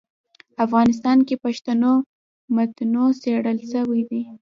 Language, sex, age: Pashto, female, under 19